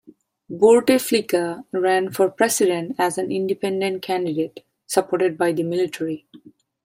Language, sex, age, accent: English, female, 30-39, India and South Asia (India, Pakistan, Sri Lanka)